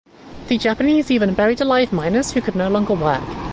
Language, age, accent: English, 19-29, England English